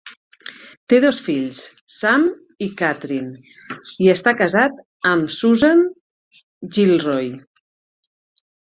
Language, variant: Catalan, Central